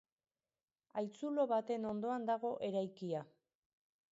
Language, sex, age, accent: Basque, female, 50-59, Mendebalekoa (Araba, Bizkaia, Gipuzkoako mendebaleko herri batzuk)